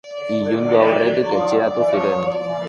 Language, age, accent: Basque, under 19, Erdialdekoa edo Nafarra (Gipuzkoa, Nafarroa)